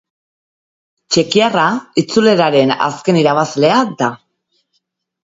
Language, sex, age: Basque, female, 40-49